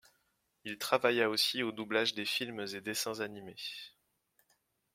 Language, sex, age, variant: French, male, 19-29, Français de métropole